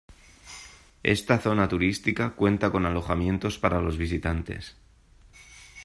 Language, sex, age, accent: Spanish, male, 19-29, España: Centro-Sur peninsular (Madrid, Toledo, Castilla-La Mancha)